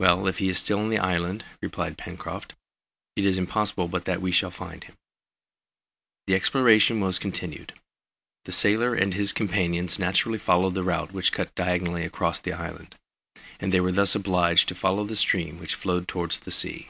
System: none